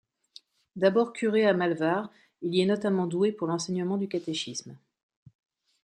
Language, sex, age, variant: French, female, 40-49, Français de métropole